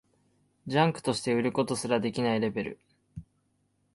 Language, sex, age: Japanese, male, 19-29